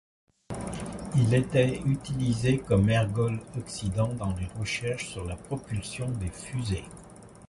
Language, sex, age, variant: French, male, 70-79, Français de métropole